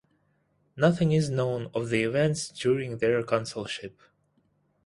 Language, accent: English, Russian